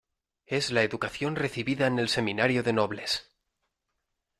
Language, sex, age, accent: Spanish, male, 19-29, España: Centro-Sur peninsular (Madrid, Toledo, Castilla-La Mancha)